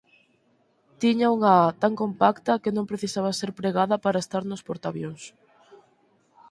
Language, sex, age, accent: Galician, female, 19-29, Normativo (estándar)